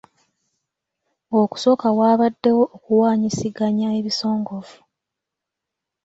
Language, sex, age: Ganda, female, 19-29